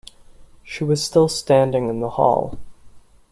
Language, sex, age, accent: English, male, 19-29, United States English